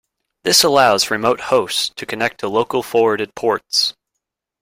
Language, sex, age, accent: English, male, 19-29, United States English